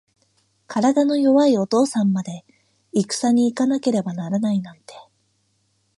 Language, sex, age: Japanese, female, 19-29